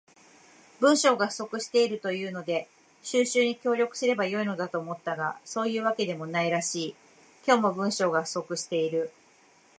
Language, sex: Japanese, female